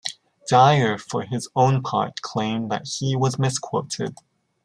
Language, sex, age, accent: English, male, 19-29, Canadian English